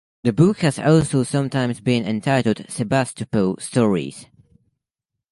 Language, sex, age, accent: English, male, under 19, United States English